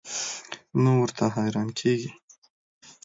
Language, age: Pashto, 19-29